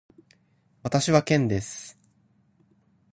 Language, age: Japanese, under 19